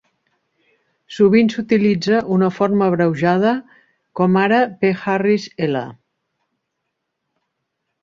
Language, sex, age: Catalan, female, 60-69